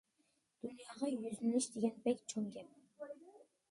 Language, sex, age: Uyghur, female, under 19